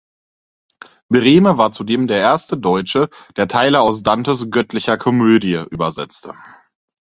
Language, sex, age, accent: German, male, 19-29, Deutschland Deutsch